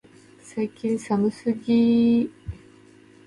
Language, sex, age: Japanese, female, 30-39